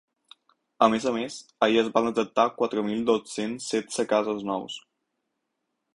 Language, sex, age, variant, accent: Catalan, male, 19-29, Balear, mallorquí